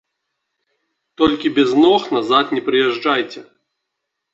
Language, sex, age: Belarusian, male, 30-39